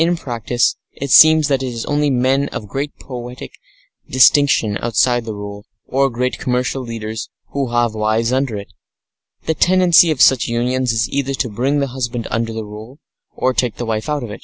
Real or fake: real